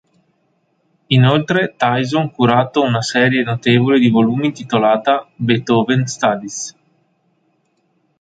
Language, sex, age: Italian, male, 30-39